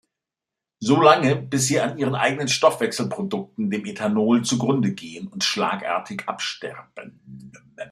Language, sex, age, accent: German, male, 50-59, Deutschland Deutsch